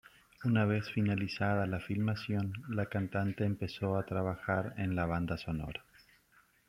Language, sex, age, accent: Spanish, male, 40-49, Rioplatense: Argentina, Uruguay, este de Bolivia, Paraguay